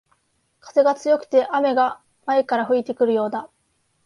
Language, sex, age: Japanese, female, 19-29